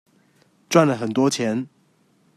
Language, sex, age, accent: Chinese, male, 30-39, 出生地：高雄市